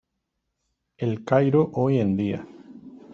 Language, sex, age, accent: Spanish, male, 40-49, España: Sur peninsular (Andalucia, Extremadura, Murcia)